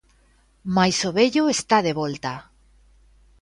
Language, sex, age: Galician, female, 40-49